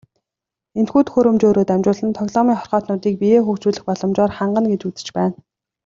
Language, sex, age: Mongolian, female, 19-29